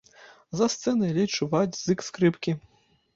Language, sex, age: Belarusian, male, 30-39